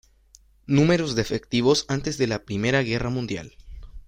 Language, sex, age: Spanish, male, 19-29